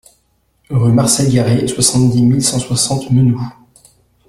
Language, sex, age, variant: French, male, 30-39, Français de métropole